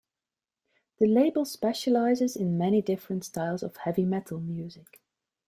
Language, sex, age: English, female, 40-49